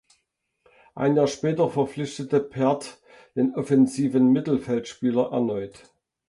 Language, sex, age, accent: German, male, 50-59, Deutschland Deutsch